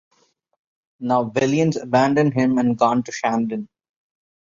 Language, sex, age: English, male, 19-29